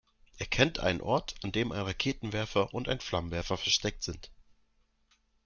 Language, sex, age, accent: German, male, 19-29, Deutschland Deutsch